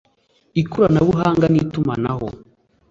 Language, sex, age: Kinyarwanda, male, 19-29